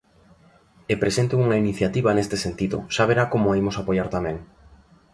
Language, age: Galician, 19-29